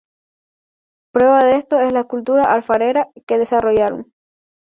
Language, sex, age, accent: Spanish, male, 19-29, España: Islas Canarias